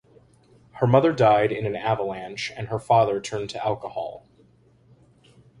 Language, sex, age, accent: English, male, 19-29, United States English